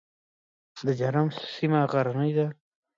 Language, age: Pashto, 19-29